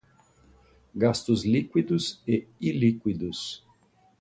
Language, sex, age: Portuguese, male, 50-59